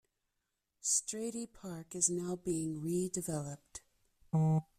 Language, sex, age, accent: English, female, 40-49, United States English